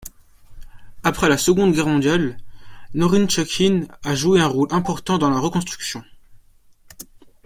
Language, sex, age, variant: French, male, under 19, Français de métropole